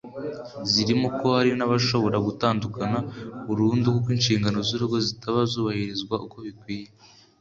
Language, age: Kinyarwanda, under 19